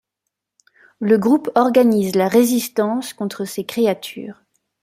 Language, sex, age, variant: French, female, 19-29, Français de métropole